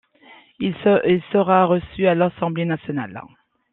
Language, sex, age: French, female, 40-49